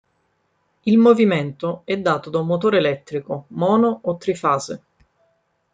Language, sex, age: Italian, female, 30-39